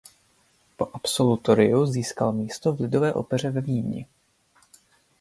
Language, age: Czech, 19-29